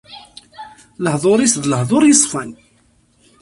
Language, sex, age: Kabyle, male, 30-39